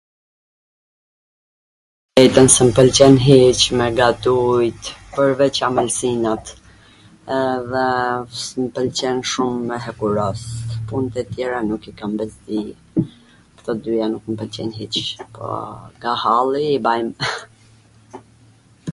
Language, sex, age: Gheg Albanian, female, 40-49